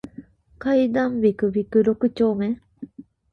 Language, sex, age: Japanese, female, 19-29